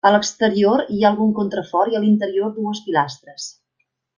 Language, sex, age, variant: Catalan, female, 40-49, Central